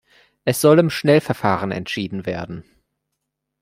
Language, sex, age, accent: German, male, 19-29, Deutschland Deutsch